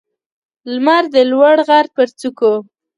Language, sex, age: Pashto, female, 19-29